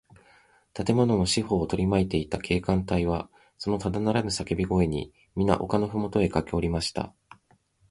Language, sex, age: Japanese, male, 30-39